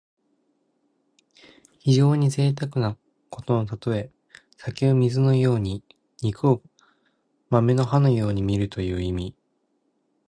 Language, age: Japanese, 19-29